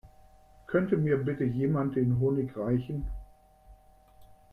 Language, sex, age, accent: German, male, 70-79, Deutschland Deutsch